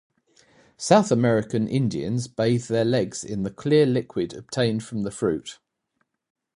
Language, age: English, 40-49